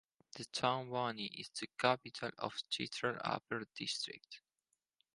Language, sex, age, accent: English, male, 19-29, United States English